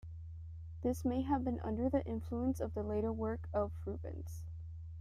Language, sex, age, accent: English, female, 19-29, United States English